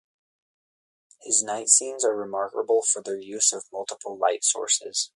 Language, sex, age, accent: English, male, under 19, United States English